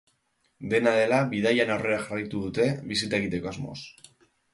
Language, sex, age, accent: Basque, male, 30-39, Mendebalekoa (Araba, Bizkaia, Gipuzkoako mendebaleko herri batzuk)